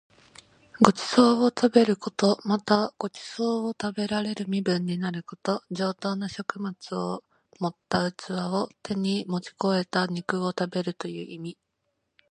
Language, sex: Japanese, female